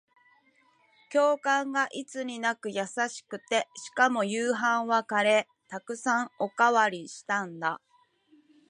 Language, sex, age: Japanese, female, 40-49